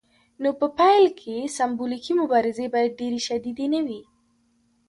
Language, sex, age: Pashto, female, under 19